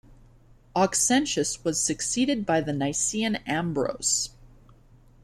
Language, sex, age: English, female, 19-29